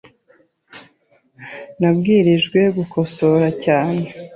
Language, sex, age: Kinyarwanda, female, 30-39